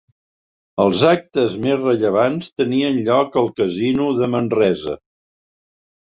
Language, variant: Catalan, Central